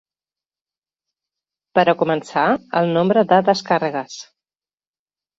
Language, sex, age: Catalan, female, 40-49